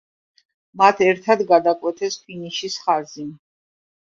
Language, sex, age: Georgian, female, 40-49